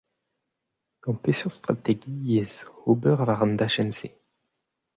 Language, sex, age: Breton, male, 19-29